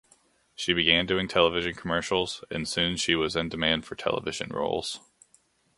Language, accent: English, United States English